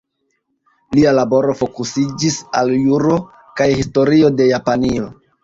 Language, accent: Esperanto, Internacia